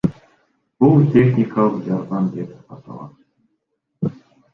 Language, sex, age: Kyrgyz, male, 19-29